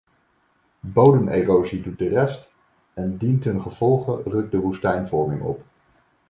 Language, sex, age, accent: Dutch, male, 19-29, Nederlands Nederlands